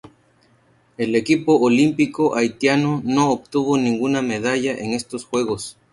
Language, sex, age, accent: Spanish, male, 30-39, México